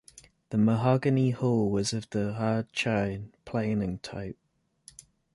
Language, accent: English, England English